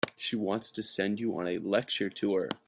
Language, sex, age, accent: English, male, 30-39, United States English